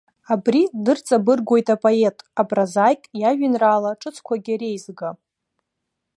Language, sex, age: Abkhazian, female, 19-29